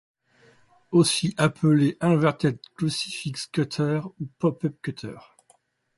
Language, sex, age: French, male, 40-49